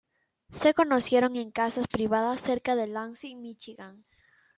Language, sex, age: Spanish, female, 19-29